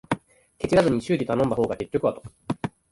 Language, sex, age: Japanese, male, 19-29